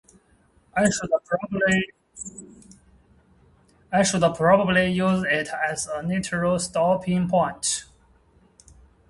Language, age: English, 30-39